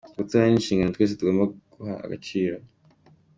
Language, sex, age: Kinyarwanda, male, under 19